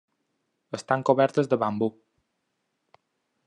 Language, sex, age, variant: Catalan, male, 19-29, Balear